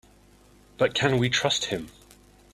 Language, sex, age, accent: English, male, 30-39, England English